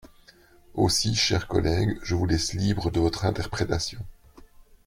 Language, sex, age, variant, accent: French, male, 40-49, Français d'Europe, Français de Belgique